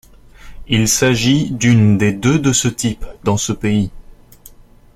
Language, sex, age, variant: French, male, 19-29, Français de métropole